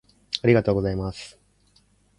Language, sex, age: Japanese, male, 40-49